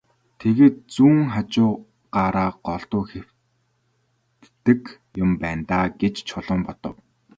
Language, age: Mongolian, 19-29